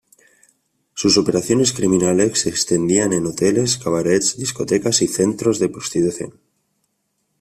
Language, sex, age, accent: Spanish, male, 19-29, España: Norte peninsular (Asturias, Castilla y León, Cantabria, País Vasco, Navarra, Aragón, La Rioja, Guadalajara, Cuenca)